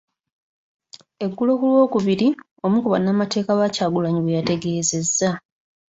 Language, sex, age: Ganda, female, 19-29